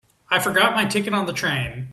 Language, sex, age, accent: English, male, 19-29, United States English